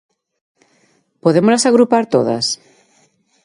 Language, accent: Galician, Normativo (estándar)